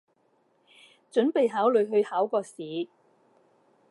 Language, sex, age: Cantonese, female, 60-69